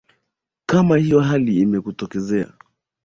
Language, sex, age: Swahili, male, 30-39